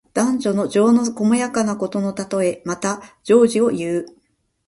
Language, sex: Japanese, female